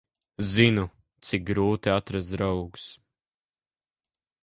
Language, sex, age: Latvian, male, under 19